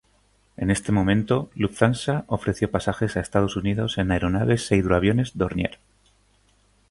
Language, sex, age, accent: Spanish, male, 30-39, España: Centro-Sur peninsular (Madrid, Toledo, Castilla-La Mancha)